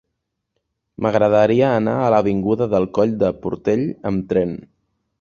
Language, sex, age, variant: Catalan, male, 19-29, Central